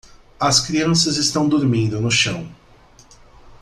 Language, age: Portuguese, 30-39